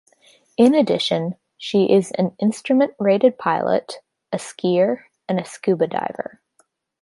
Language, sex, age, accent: English, female, under 19, United States English